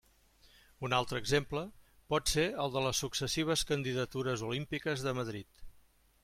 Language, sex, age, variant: Catalan, male, 50-59, Central